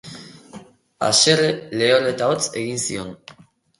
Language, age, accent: Basque, under 19, Erdialdekoa edo Nafarra (Gipuzkoa, Nafarroa)